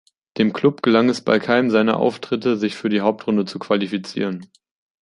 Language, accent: German, Deutschland Deutsch